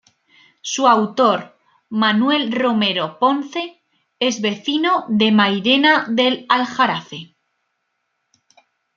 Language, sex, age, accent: Spanish, female, 19-29, España: Norte peninsular (Asturias, Castilla y León, Cantabria, País Vasco, Navarra, Aragón, La Rioja, Guadalajara, Cuenca)